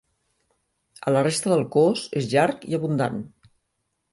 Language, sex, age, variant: Catalan, female, 50-59, Central